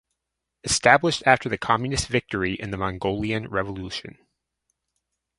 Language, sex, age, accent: English, male, 30-39, United States English